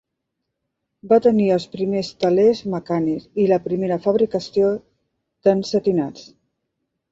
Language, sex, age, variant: Catalan, female, 50-59, Central